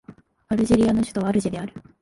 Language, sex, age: Japanese, female, 19-29